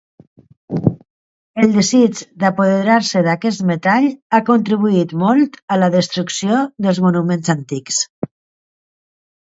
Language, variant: Catalan, Balear